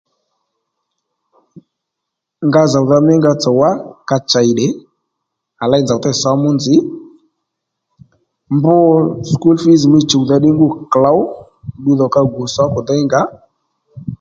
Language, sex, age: Lendu, male, 30-39